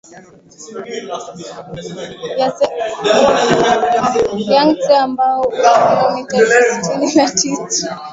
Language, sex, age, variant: Swahili, female, 19-29, Kiswahili Sanifu (EA)